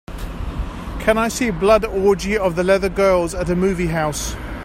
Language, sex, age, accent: English, male, 50-59, England English